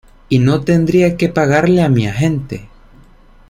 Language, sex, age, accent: Spanish, male, 19-29, América central